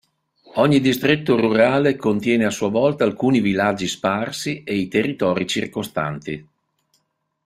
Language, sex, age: Italian, male, 60-69